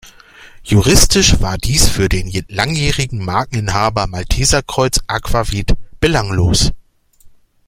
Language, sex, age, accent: German, male, 40-49, Deutschland Deutsch